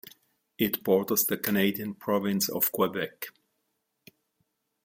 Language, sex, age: English, male, 60-69